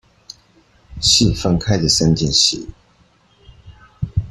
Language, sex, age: Chinese, male, 19-29